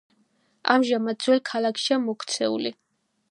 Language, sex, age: Georgian, female, 19-29